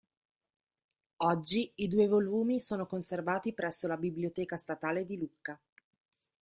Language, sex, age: Italian, female, 30-39